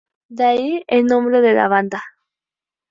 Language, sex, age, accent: Spanish, female, 19-29, México